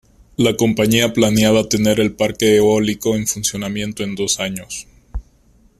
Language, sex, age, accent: Spanish, male, 19-29, México